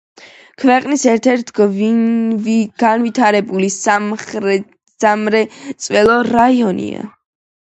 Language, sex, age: Georgian, female, 19-29